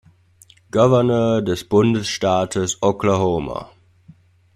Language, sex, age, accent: German, male, 19-29, Deutschland Deutsch